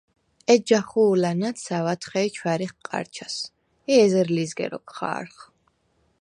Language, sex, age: Svan, female, 19-29